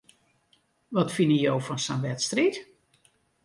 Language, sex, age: Western Frisian, female, 60-69